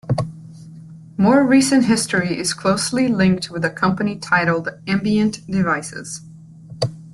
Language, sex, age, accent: English, female, 19-29, United States English